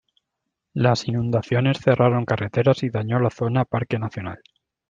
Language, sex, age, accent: Spanish, male, 30-39, España: Sur peninsular (Andalucia, Extremadura, Murcia)